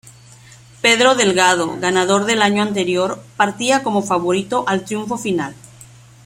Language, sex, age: Spanish, female, 30-39